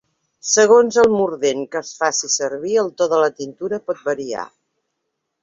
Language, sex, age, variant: Catalan, female, 50-59, Central